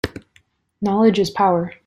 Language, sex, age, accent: English, female, 30-39, United States English